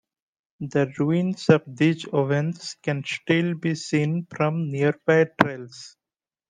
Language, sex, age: English, male, 19-29